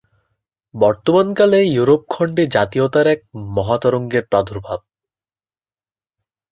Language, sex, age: Bengali, male, under 19